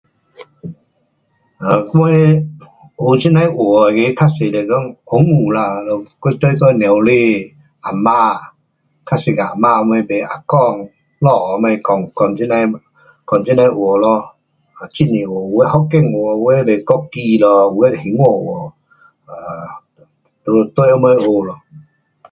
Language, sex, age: Pu-Xian Chinese, male, 60-69